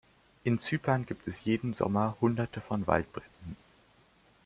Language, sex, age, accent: German, male, under 19, Deutschland Deutsch